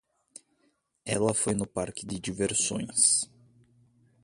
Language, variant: Portuguese, Portuguese (Brasil)